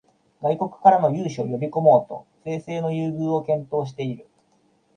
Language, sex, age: Japanese, male, 30-39